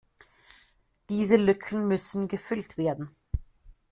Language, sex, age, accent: German, female, 50-59, Österreichisches Deutsch